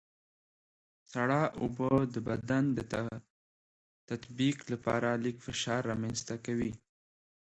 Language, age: Pashto, 19-29